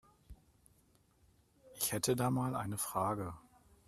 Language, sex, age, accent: German, male, 40-49, Deutschland Deutsch